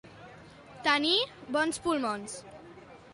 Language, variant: Catalan, Central